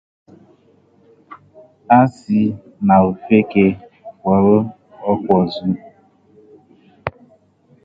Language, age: Igbo, 19-29